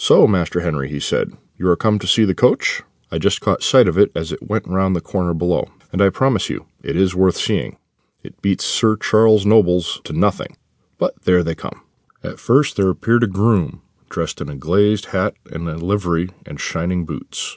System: none